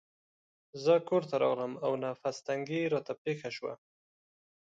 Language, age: Pashto, 30-39